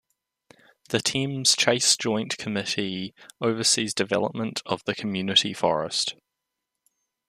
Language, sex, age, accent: English, male, under 19, New Zealand English